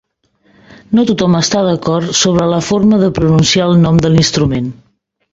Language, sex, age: Catalan, female, 40-49